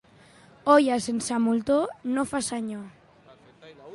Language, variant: Catalan, Central